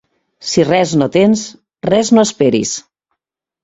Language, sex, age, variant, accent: Catalan, female, 40-49, Central, Català central